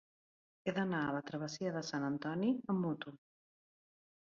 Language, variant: Catalan, Central